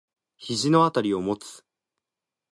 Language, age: Japanese, 19-29